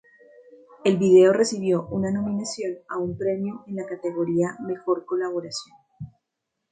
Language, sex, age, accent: Spanish, female, 40-49, Andino-Pacífico: Colombia, Perú, Ecuador, oeste de Bolivia y Venezuela andina